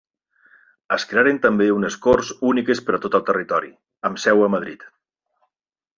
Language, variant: Catalan, Central